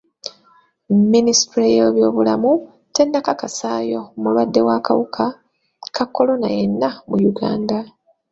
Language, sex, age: Ganda, female, 30-39